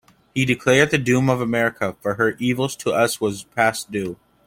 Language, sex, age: English, male, under 19